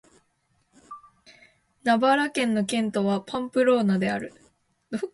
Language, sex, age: Japanese, female, 19-29